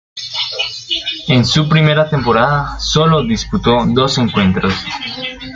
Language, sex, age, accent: Spanish, male, under 19, Andino-Pacífico: Colombia, Perú, Ecuador, oeste de Bolivia y Venezuela andina